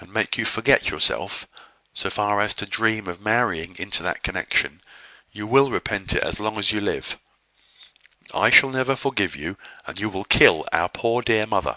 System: none